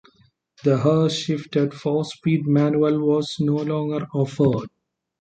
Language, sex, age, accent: English, male, 30-39, India and South Asia (India, Pakistan, Sri Lanka)